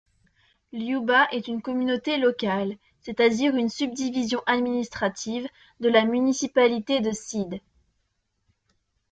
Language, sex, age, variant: French, female, under 19, Français de métropole